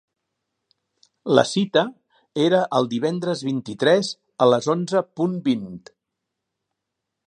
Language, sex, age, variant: Catalan, male, 60-69, Central